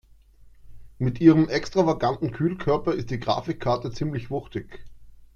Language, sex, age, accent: German, male, 30-39, Österreichisches Deutsch